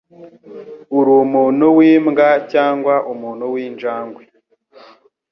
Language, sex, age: Kinyarwanda, male, 19-29